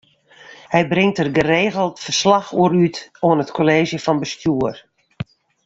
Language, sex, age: Western Frisian, female, 60-69